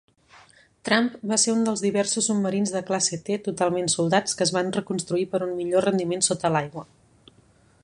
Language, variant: Catalan, Central